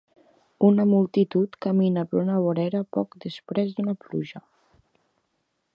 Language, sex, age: Catalan, female, 19-29